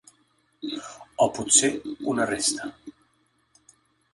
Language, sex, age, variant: Catalan, male, 40-49, Central